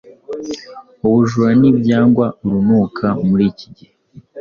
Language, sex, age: Kinyarwanda, male, 19-29